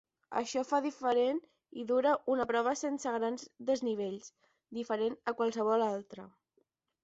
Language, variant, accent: Catalan, Balear, balear